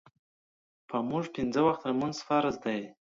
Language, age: Pashto, under 19